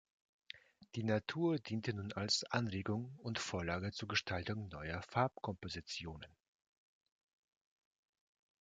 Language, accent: German, Russisch Deutsch